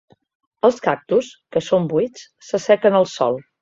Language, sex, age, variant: Catalan, female, 40-49, Central